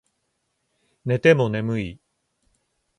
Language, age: Japanese, 50-59